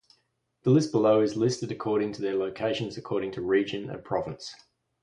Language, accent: English, Australian English